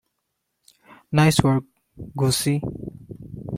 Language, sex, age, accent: English, male, 19-29, India and South Asia (India, Pakistan, Sri Lanka)